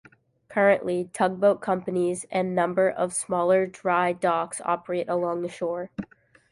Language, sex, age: English, female, 19-29